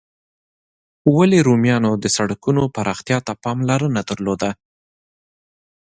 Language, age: Pashto, 30-39